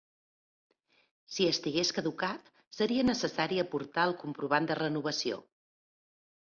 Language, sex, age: Catalan, female, 40-49